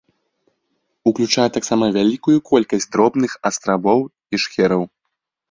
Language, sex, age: Belarusian, male, under 19